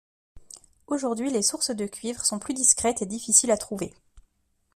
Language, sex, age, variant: French, female, 19-29, Français de métropole